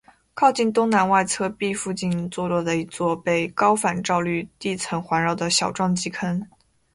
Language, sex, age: Chinese, female, 19-29